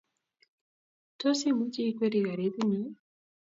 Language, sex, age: Kalenjin, female, 19-29